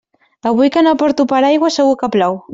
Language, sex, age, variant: Catalan, female, 19-29, Central